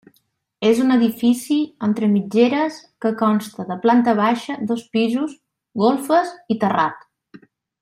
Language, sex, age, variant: Catalan, female, 40-49, Central